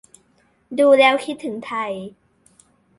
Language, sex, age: Thai, male, under 19